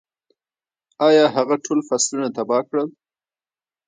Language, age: Pashto, 30-39